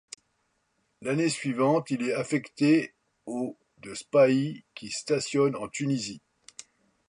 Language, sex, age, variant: French, male, 60-69, Français de métropole